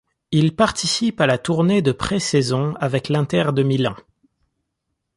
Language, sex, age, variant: French, male, 19-29, Français de métropole